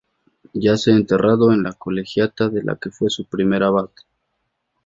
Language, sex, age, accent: Spanish, male, 30-39, México